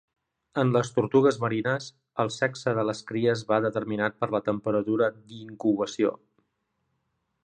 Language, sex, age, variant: Catalan, male, 40-49, Central